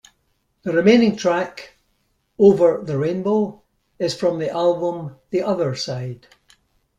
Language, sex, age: English, male, 70-79